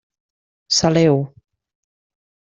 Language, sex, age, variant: Catalan, female, 40-49, Nord-Occidental